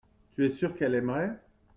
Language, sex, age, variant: French, male, 40-49, Français de métropole